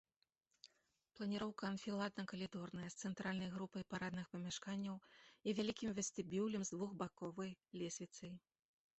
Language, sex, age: Belarusian, female, 40-49